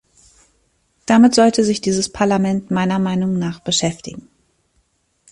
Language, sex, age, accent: German, female, 30-39, Deutschland Deutsch